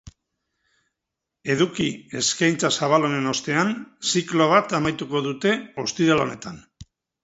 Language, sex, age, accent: Basque, male, 50-59, Mendebalekoa (Araba, Bizkaia, Gipuzkoako mendebaleko herri batzuk)